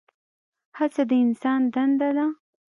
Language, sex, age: Pashto, female, 19-29